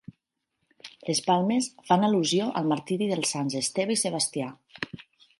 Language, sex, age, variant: Catalan, female, 40-49, Nord-Occidental